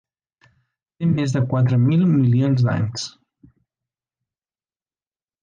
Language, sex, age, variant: Catalan, male, 19-29, Central